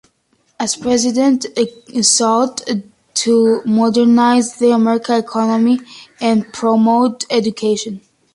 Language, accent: English, United States English